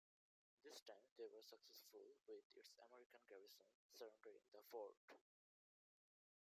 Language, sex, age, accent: English, male, 19-29, United States English